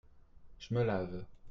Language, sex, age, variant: French, male, 30-39, Français de métropole